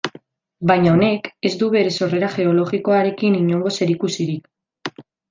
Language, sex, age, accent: Basque, female, 19-29, Mendebalekoa (Araba, Bizkaia, Gipuzkoako mendebaleko herri batzuk)